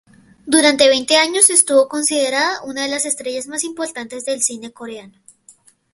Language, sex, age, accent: Spanish, male, under 19, Andino-Pacífico: Colombia, Perú, Ecuador, oeste de Bolivia y Venezuela andina